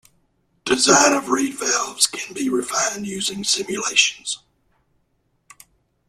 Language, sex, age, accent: English, male, 40-49, United States English